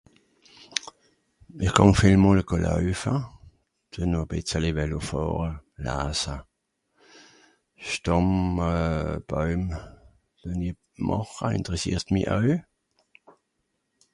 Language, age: Swiss German, 60-69